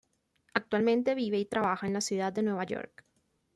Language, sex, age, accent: Spanish, female, 19-29, Caribe: Cuba, Venezuela, Puerto Rico, República Dominicana, Panamá, Colombia caribeña, México caribeño, Costa del golfo de México